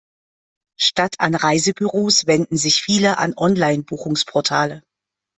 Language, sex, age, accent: German, female, 50-59, Deutschland Deutsch